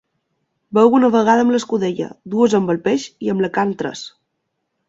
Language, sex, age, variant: Catalan, female, 19-29, Balear